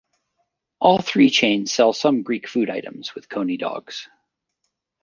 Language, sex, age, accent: English, male, 40-49, United States English